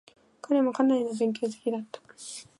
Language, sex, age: Japanese, female, under 19